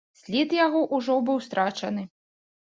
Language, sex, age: Belarusian, female, 30-39